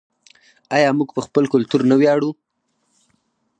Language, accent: Pashto, معیاري پښتو